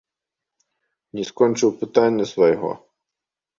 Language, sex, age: Belarusian, male, 30-39